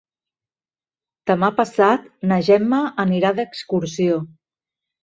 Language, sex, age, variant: Catalan, female, 50-59, Central